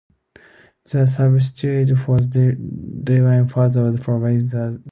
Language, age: English, 19-29